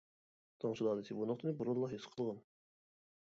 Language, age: Uyghur, 19-29